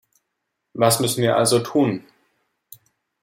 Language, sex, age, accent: German, male, 19-29, Deutschland Deutsch